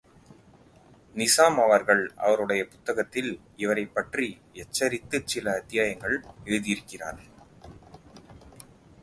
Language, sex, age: Tamil, male, 40-49